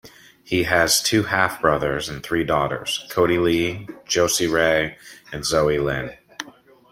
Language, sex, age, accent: English, male, 40-49, United States English